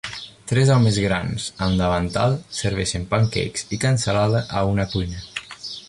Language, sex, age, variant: Catalan, male, 19-29, Nord-Occidental